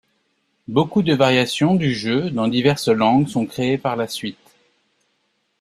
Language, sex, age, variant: French, male, 40-49, Français de métropole